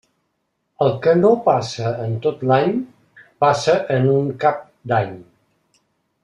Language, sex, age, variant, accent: Catalan, male, 60-69, Central, central